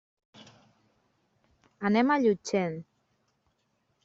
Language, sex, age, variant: Catalan, female, 40-49, Central